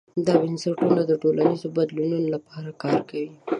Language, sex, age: Pashto, female, 19-29